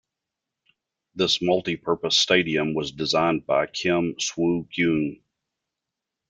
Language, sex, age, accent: English, male, 50-59, United States English